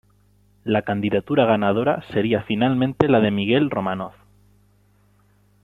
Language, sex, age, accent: Spanish, male, 19-29, España: Centro-Sur peninsular (Madrid, Toledo, Castilla-La Mancha)